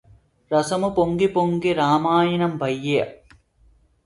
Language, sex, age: Telugu, male, 19-29